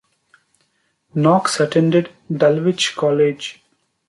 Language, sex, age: English, male, 19-29